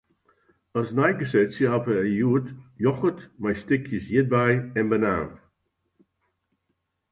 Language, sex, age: Western Frisian, male, 80-89